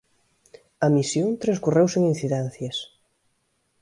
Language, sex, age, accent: Galician, female, 19-29, Central (gheada)